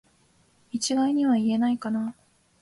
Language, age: Japanese, 19-29